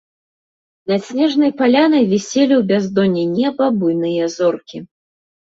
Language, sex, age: Belarusian, female, 19-29